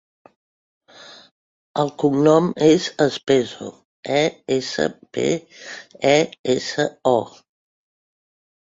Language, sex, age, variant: Catalan, female, 60-69, Central